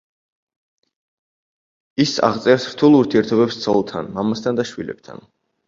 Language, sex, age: Georgian, male, 19-29